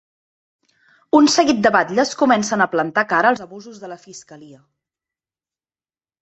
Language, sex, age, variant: Catalan, female, 30-39, Central